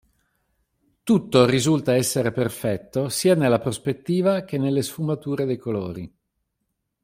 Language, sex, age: Italian, male, 50-59